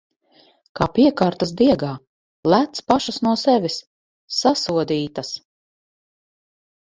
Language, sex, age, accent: Latvian, female, 50-59, Riga